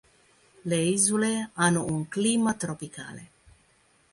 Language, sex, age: Italian, female, 50-59